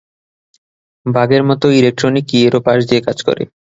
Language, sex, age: Bengali, male, 19-29